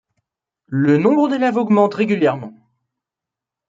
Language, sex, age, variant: French, male, 19-29, Français de métropole